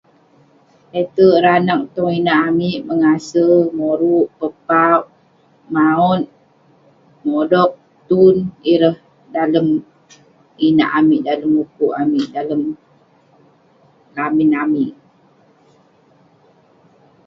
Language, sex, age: Western Penan, female, 30-39